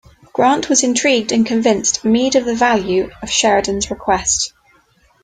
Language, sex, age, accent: English, female, 19-29, England English